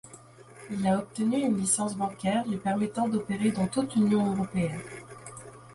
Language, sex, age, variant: French, female, 19-29, Français de métropole